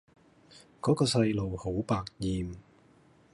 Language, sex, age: Cantonese, male, 40-49